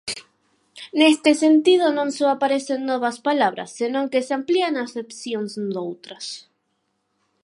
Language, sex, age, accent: Galician, female, 19-29, Normativo (estándar)